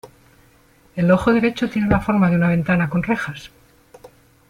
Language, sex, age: Spanish, female, 50-59